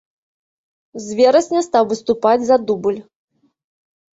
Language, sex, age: Belarusian, female, 30-39